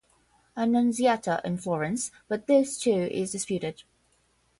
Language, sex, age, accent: English, female, 19-29, United States English; England English